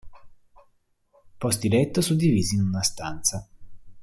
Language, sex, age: Italian, male, 19-29